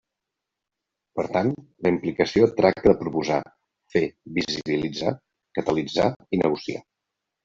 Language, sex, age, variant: Catalan, male, 50-59, Central